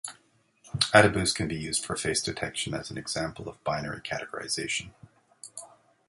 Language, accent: English, Canadian English